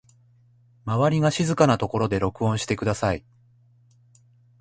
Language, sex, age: Japanese, male, 50-59